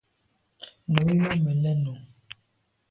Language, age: Medumba, 30-39